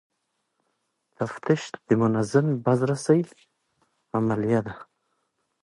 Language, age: Pashto, 30-39